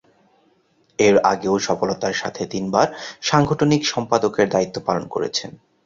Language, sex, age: Bengali, male, 30-39